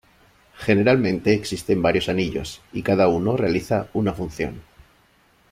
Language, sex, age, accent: Spanish, male, 30-39, España: Sur peninsular (Andalucia, Extremadura, Murcia)